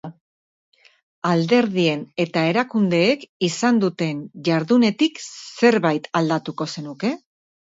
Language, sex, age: Basque, female, 40-49